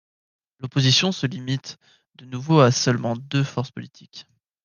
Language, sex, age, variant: French, male, 19-29, Français de métropole